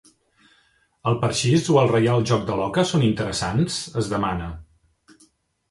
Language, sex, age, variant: Catalan, male, 40-49, Central